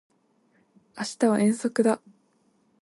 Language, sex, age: Japanese, female, 19-29